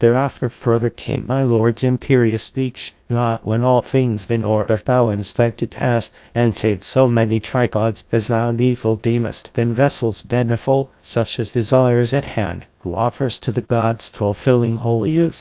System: TTS, GlowTTS